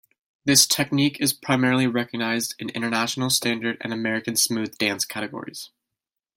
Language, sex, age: English, male, 19-29